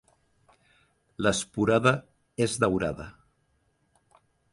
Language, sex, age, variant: Catalan, male, 30-39, Central